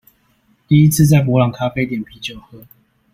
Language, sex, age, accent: Chinese, male, 19-29, 出生地：臺北市